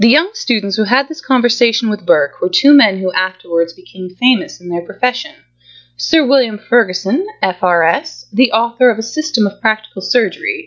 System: none